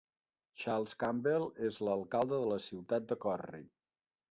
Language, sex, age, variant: Catalan, male, 50-59, Central